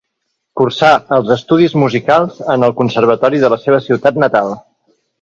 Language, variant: Catalan, Central